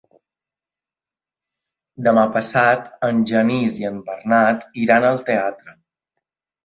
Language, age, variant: Catalan, 19-29, Balear